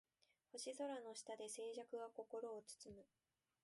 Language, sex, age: Japanese, female, 19-29